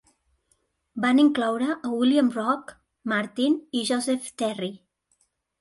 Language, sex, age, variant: Catalan, female, 40-49, Central